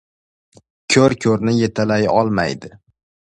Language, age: Uzbek, 19-29